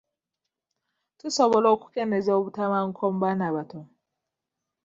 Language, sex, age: Ganda, female, 19-29